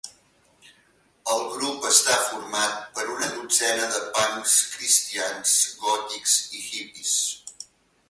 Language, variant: Catalan, Central